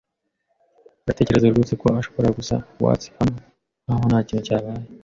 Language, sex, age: Kinyarwanda, male, 19-29